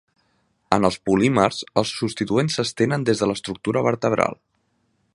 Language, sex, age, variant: Catalan, male, 30-39, Central